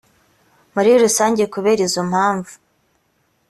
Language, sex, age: Kinyarwanda, female, 19-29